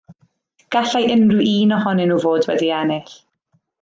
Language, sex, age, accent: Welsh, female, 19-29, Y Deyrnas Unedig Cymraeg